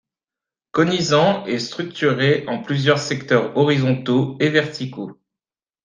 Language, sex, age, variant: French, male, 19-29, Français de métropole